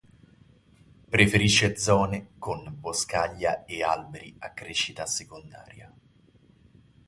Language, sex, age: Italian, male, 19-29